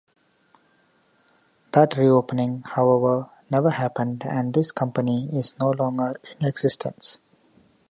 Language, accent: English, India and South Asia (India, Pakistan, Sri Lanka)